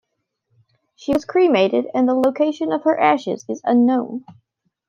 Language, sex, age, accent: English, female, 19-29, United States English